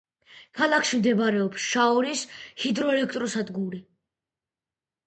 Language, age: Georgian, under 19